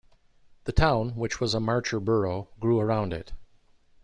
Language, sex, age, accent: English, male, 50-59, United States English